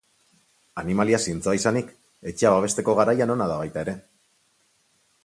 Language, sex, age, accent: Basque, male, 40-49, Mendebalekoa (Araba, Bizkaia, Gipuzkoako mendebaleko herri batzuk)